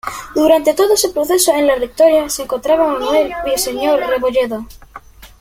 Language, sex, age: Spanish, male, under 19